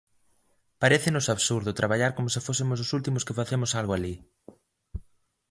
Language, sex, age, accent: Galician, male, under 19, Normativo (estándar)